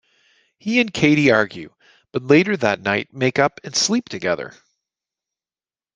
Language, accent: English, Canadian English